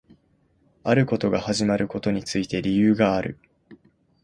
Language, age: Japanese, 19-29